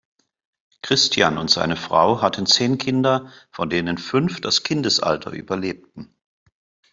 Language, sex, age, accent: German, male, 50-59, Deutschland Deutsch